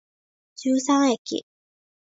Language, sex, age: Japanese, female, under 19